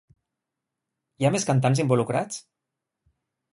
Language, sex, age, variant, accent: Catalan, male, 30-39, Nord-Occidental, nord-occidental